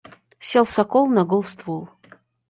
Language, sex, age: Russian, female, 30-39